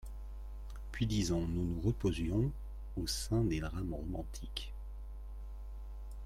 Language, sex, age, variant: French, male, 40-49, Français de métropole